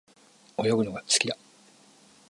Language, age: Japanese, 50-59